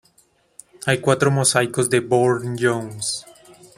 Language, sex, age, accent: Spanish, male, 19-29, América central